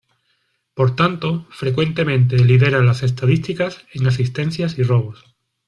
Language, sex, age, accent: Spanish, male, 40-49, España: Sur peninsular (Andalucia, Extremadura, Murcia)